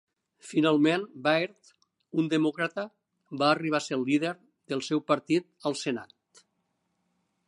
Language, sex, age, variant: Catalan, male, 60-69, Nord-Occidental